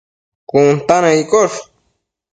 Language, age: Matsés, under 19